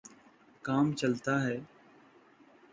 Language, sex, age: Urdu, male, 40-49